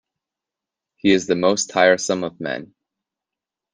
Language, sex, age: English, male, 30-39